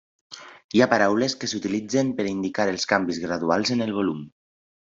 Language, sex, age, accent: Catalan, male, 19-29, valencià